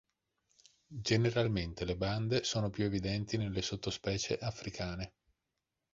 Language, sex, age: Italian, male, 40-49